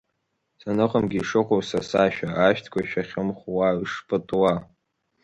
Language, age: Abkhazian, under 19